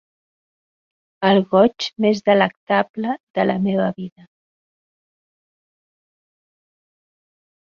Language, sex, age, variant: Catalan, female, 40-49, Central